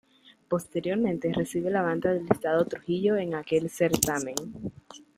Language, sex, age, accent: Spanish, female, under 19, América central